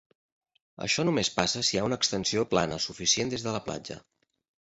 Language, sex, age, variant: Catalan, male, 30-39, Central